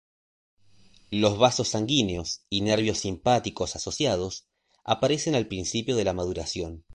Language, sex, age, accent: Spanish, male, 40-49, Rioplatense: Argentina, Uruguay, este de Bolivia, Paraguay